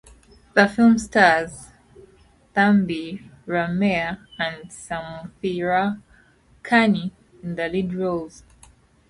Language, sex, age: English, female, 19-29